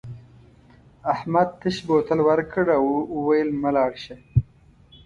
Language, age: Pashto, 19-29